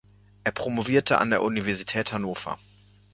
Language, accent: German, Deutschland Deutsch